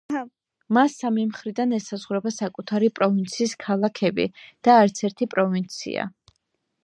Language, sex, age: Georgian, female, 19-29